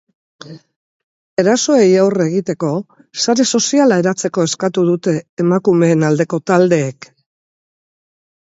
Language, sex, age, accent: Basque, female, 60-69, Mendebalekoa (Araba, Bizkaia, Gipuzkoako mendebaleko herri batzuk)